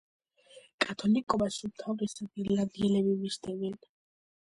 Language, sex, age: Georgian, female, under 19